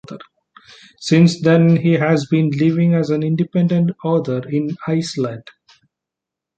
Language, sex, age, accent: English, male, 30-39, India and South Asia (India, Pakistan, Sri Lanka)